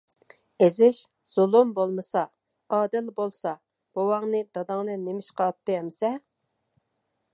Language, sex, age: Uyghur, female, 50-59